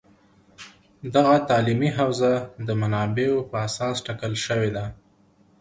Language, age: Pashto, 19-29